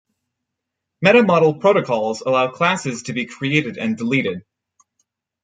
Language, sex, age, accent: English, male, 19-29, United States English